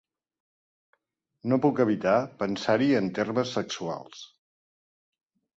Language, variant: Catalan, Central